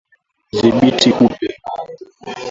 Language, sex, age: Swahili, male, under 19